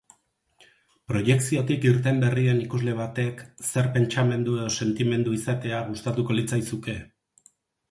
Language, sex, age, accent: Basque, male, 50-59, Erdialdekoa edo Nafarra (Gipuzkoa, Nafarroa)